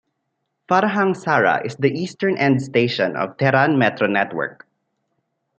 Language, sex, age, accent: English, male, 19-29, Filipino